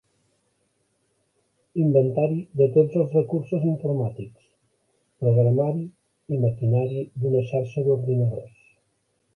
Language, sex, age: Catalan, male, 50-59